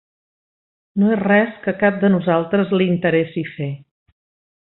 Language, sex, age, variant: Catalan, female, 60-69, Central